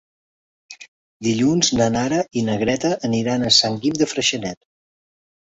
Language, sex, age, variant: Catalan, male, 50-59, Central